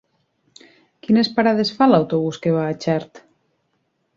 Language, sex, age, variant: Catalan, female, 30-39, Nord-Occidental